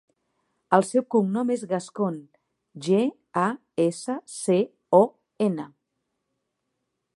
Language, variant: Catalan, Central